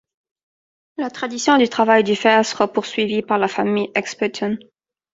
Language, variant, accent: French, Français d'Amérique du Nord, Français du Canada